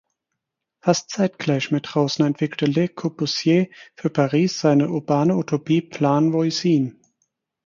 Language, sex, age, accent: German, male, 30-39, Deutschland Deutsch